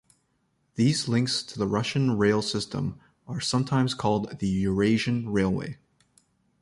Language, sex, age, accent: English, male, 30-39, Canadian English